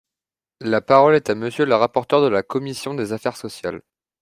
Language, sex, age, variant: French, male, 19-29, Français de métropole